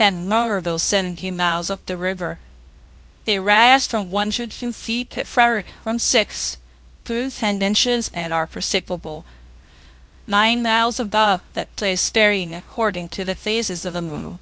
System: TTS, VITS